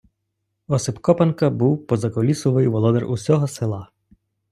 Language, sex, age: Ukrainian, male, 30-39